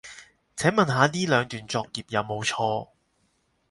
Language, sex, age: Cantonese, male, 30-39